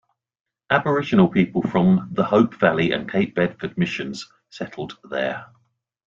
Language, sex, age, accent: English, male, 50-59, England English